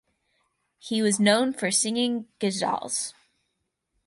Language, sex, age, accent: English, female, under 19, United States English